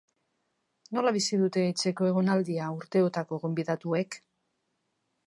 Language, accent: Basque, Mendebalekoa (Araba, Bizkaia, Gipuzkoako mendebaleko herri batzuk)